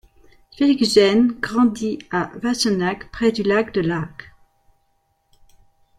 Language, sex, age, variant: French, female, 50-59, Français de métropole